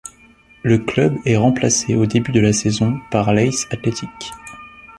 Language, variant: French, Français de métropole